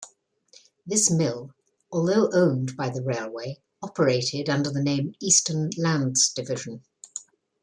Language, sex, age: English, female, 60-69